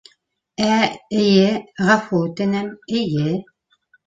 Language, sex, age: Bashkir, female, 50-59